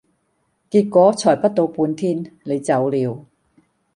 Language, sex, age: Cantonese, female, 60-69